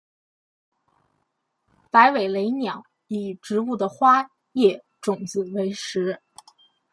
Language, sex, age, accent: Chinese, female, 19-29, 出生地：河北省